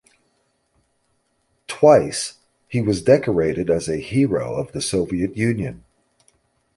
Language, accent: English, United States English